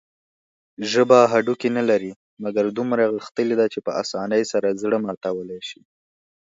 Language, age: Pashto, 19-29